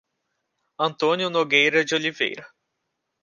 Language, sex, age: Portuguese, male, 19-29